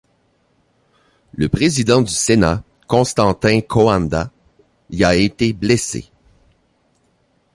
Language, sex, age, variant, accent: French, male, 30-39, Français d'Amérique du Nord, Français du Canada